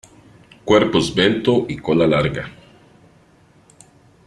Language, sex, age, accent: Spanish, male, 30-39, América central